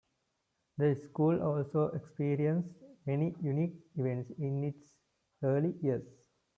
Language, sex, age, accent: English, male, 19-29, India and South Asia (India, Pakistan, Sri Lanka)